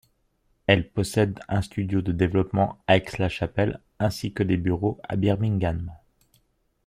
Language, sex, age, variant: French, male, 40-49, Français de métropole